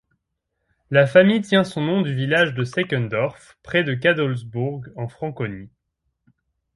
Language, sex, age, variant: French, male, 19-29, Français de métropole